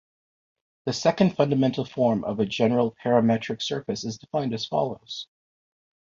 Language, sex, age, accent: English, male, 40-49, Canadian English